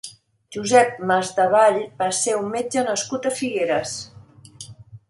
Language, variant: Catalan, Central